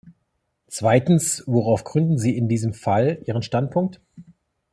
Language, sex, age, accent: German, male, 40-49, Deutschland Deutsch